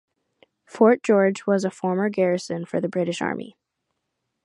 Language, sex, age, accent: English, female, under 19, United States English